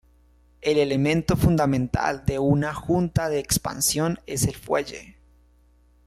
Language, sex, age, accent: Spanish, male, 19-29, Caribe: Cuba, Venezuela, Puerto Rico, República Dominicana, Panamá, Colombia caribeña, México caribeño, Costa del golfo de México